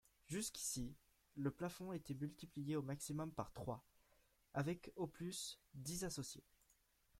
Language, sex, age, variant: French, male, under 19, Français de métropole